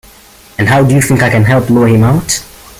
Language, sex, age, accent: English, male, 19-29, England English